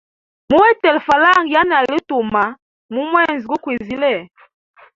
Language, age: Hemba, 30-39